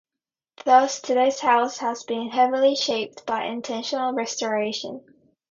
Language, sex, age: English, female, 19-29